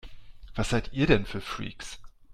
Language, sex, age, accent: German, male, 40-49, Deutschland Deutsch